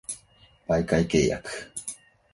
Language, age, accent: Japanese, 50-59, 標準語